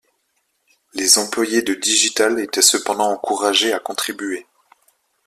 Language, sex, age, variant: French, male, 19-29, Français de métropole